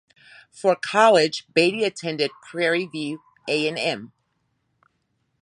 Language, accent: English, United States English